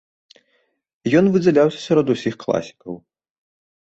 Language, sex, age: Belarusian, male, 19-29